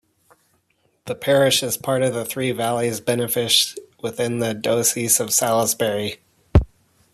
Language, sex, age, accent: English, male, 30-39, United States English